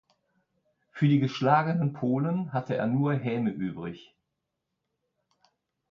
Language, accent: German, Deutschland Deutsch